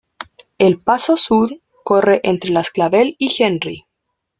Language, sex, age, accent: Spanish, female, 19-29, Chileno: Chile, Cuyo